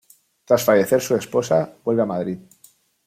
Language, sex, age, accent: Spanish, male, 19-29, España: Sur peninsular (Andalucia, Extremadura, Murcia)